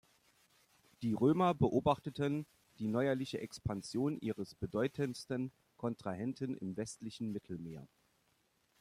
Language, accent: German, Deutschland Deutsch